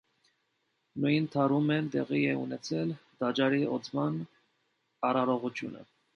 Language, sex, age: Armenian, male, 19-29